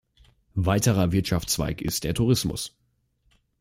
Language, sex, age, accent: German, male, under 19, Deutschland Deutsch